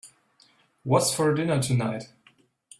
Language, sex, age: English, male, 19-29